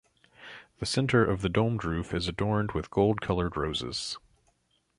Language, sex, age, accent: English, male, 30-39, United States English